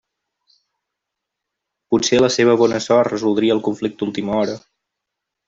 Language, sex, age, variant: Catalan, male, 19-29, Central